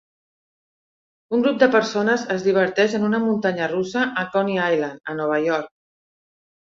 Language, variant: Catalan, Central